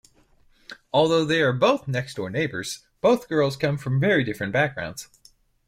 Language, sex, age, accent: English, male, 19-29, United States English